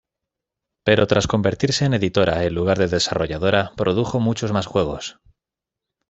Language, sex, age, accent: Spanish, male, 19-29, España: Norte peninsular (Asturias, Castilla y León, Cantabria, País Vasco, Navarra, Aragón, La Rioja, Guadalajara, Cuenca)